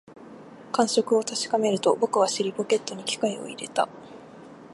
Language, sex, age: Japanese, female, 19-29